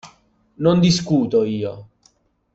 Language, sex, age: Italian, male, 30-39